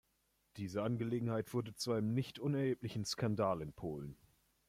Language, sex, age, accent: German, male, 19-29, Deutschland Deutsch